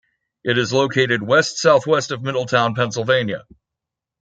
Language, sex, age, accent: English, male, 30-39, United States English